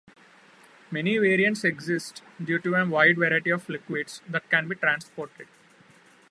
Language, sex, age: English, male, 19-29